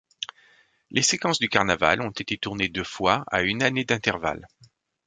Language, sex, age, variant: French, male, 50-59, Français de métropole